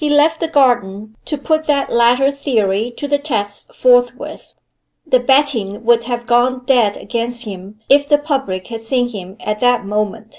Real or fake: real